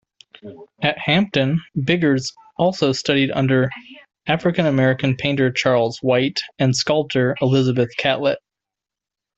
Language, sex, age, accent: English, male, 30-39, United States English